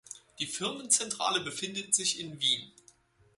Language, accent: German, Deutschland Deutsch